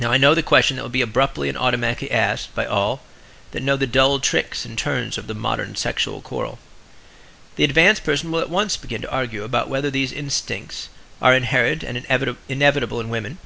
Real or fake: real